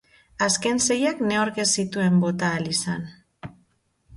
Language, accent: Basque, Mendebalekoa (Araba, Bizkaia, Gipuzkoako mendebaleko herri batzuk)